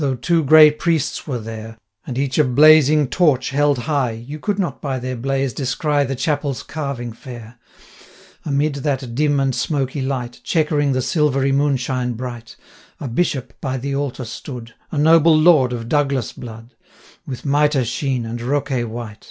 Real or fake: real